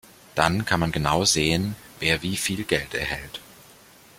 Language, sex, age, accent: German, male, 19-29, Deutschland Deutsch